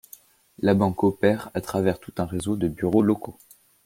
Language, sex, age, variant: French, male, under 19, Français de métropole